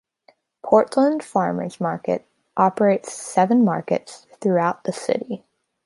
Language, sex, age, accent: English, female, under 19, United States English